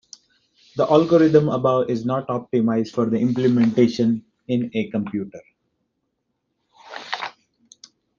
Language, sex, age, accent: English, male, 30-39, India and South Asia (India, Pakistan, Sri Lanka)